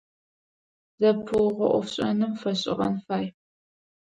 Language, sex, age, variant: Adyghe, female, 19-29, Адыгабзэ (Кирил, пстэумэ зэдыряе)